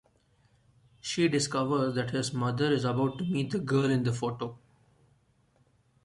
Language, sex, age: English, male, 19-29